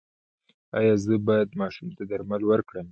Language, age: Pashto, 19-29